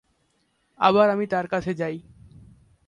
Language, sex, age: Bengali, male, under 19